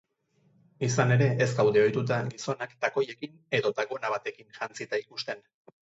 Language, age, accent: Basque, 40-49, Erdialdekoa edo Nafarra (Gipuzkoa, Nafarroa)